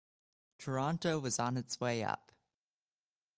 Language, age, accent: English, 19-29, United States English